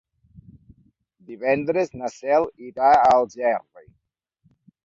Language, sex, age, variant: Catalan, male, 40-49, Nord-Occidental